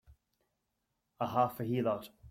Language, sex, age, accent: English, male, 40-49, England English